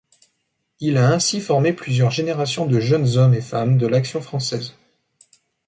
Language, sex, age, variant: French, male, 19-29, Français de métropole